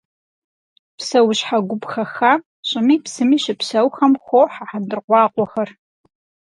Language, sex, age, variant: Kabardian, female, 30-39, Адыгэбзэ (Къэбэрдей, Кирил, Урысей)